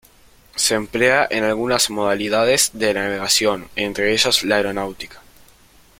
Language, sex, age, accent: Spanish, male, under 19, Rioplatense: Argentina, Uruguay, este de Bolivia, Paraguay